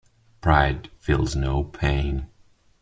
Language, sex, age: English, male, 19-29